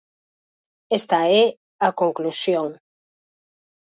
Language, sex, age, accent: Galician, female, 50-59, Normativo (estándar)